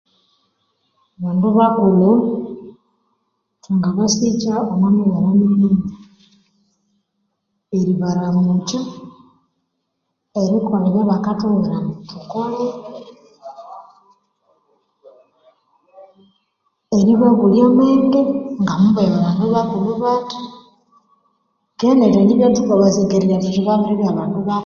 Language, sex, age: Konzo, female, 30-39